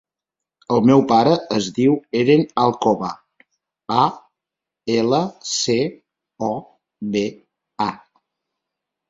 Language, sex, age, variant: Catalan, male, 40-49, Central